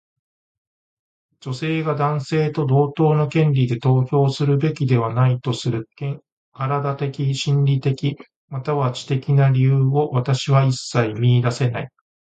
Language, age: Japanese, 40-49